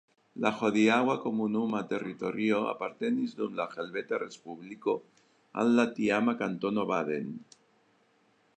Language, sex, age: Esperanto, male, 60-69